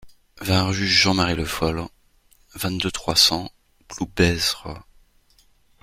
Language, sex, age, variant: French, male, 40-49, Français de métropole